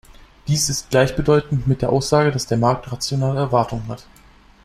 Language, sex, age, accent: German, male, under 19, Deutschland Deutsch